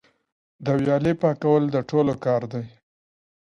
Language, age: Pashto, 19-29